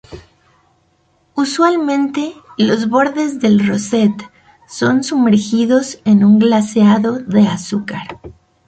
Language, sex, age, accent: Spanish, female, 40-49, México